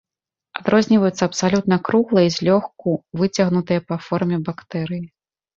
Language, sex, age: Belarusian, female, 30-39